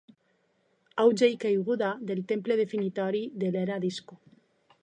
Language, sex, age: Catalan, female, 50-59